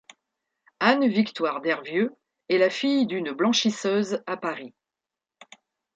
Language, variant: French, Français de métropole